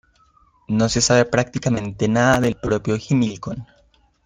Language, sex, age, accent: Spanish, male, under 19, Andino-Pacífico: Colombia, Perú, Ecuador, oeste de Bolivia y Venezuela andina